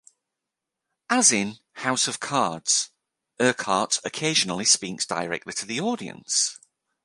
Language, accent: English, England English